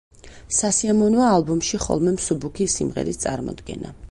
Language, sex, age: Georgian, female, 40-49